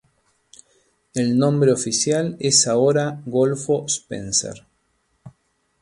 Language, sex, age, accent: Spanish, male, 40-49, Rioplatense: Argentina, Uruguay, este de Bolivia, Paraguay